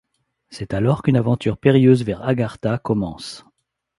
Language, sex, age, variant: French, male, 40-49, Français de métropole